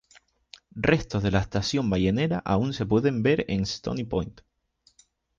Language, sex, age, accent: Spanish, male, 19-29, España: Islas Canarias